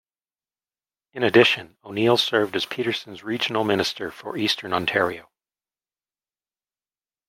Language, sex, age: English, male, 40-49